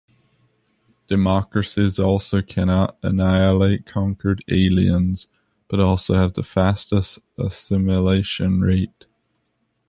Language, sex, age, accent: English, male, 19-29, United States English